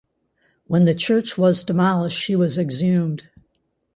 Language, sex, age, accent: English, female, 60-69, United States English